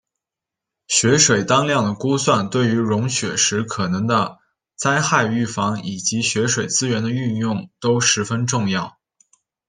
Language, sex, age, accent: Chinese, male, 19-29, 出生地：山西省